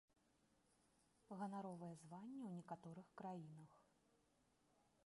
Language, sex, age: Belarusian, female, 30-39